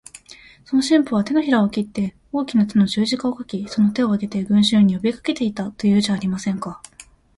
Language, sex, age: Japanese, female, 19-29